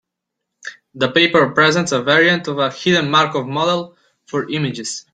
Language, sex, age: English, male, 19-29